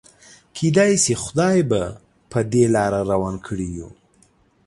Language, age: Pashto, 30-39